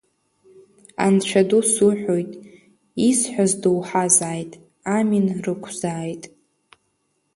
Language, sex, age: Abkhazian, female, under 19